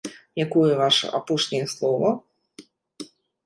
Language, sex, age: Belarusian, female, 30-39